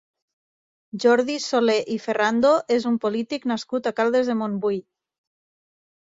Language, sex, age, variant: Catalan, female, 30-39, Nord-Occidental